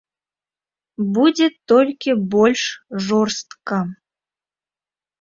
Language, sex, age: Belarusian, female, 30-39